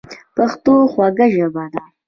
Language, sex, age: Pashto, female, 19-29